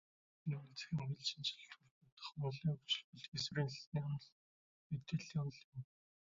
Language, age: Mongolian, 19-29